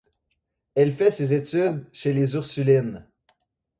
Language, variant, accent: French, Français d'Amérique du Nord, Français du Canada